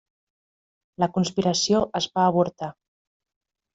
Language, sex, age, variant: Catalan, female, 40-49, Central